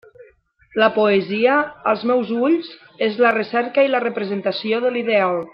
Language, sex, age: Catalan, female, 30-39